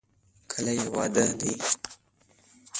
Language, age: Pashto, under 19